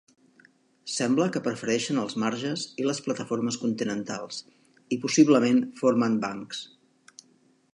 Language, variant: Catalan, Central